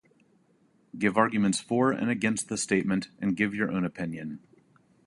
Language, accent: English, United States English